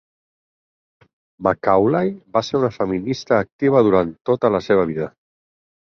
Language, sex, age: Catalan, male, 40-49